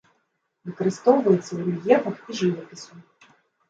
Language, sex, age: Belarusian, female, 40-49